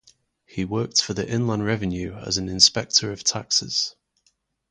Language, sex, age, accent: English, male, 30-39, England English